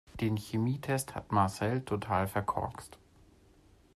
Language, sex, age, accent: German, male, 30-39, Deutschland Deutsch